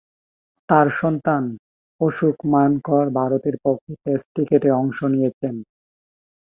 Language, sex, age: Bengali, male, 19-29